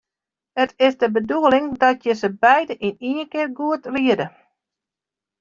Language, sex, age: Western Frisian, female, 60-69